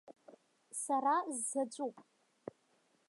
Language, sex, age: Abkhazian, female, under 19